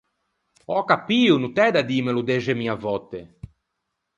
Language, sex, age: Ligurian, male, 30-39